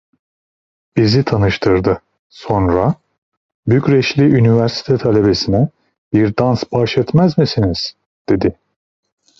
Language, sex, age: Turkish, male, 30-39